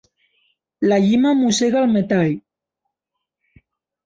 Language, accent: Catalan, aprenent (recent, des del castellà)